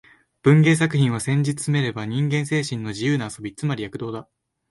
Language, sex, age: Japanese, male, 19-29